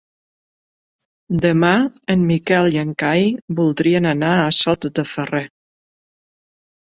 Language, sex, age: Catalan, female, 50-59